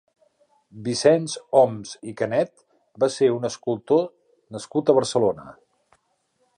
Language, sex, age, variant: Catalan, male, 50-59, Central